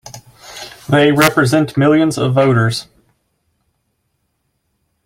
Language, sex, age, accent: English, male, 30-39, United States English